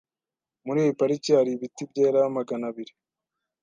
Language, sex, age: Kinyarwanda, male, 19-29